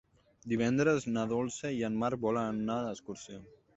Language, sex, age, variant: Catalan, male, 19-29, Central